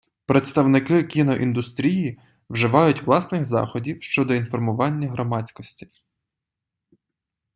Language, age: Ukrainian, 19-29